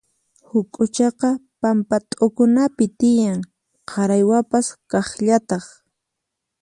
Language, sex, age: Puno Quechua, female, 19-29